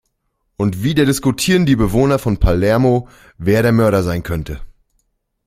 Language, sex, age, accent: German, male, 30-39, Deutschland Deutsch